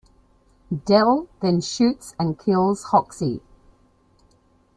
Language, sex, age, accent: English, female, 50-59, Australian English